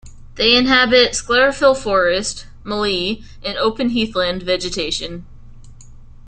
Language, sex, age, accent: English, female, 19-29, United States English